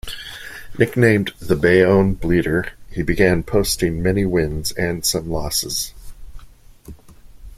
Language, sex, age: English, male, 50-59